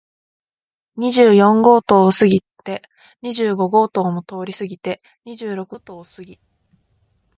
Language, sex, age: Japanese, female, 19-29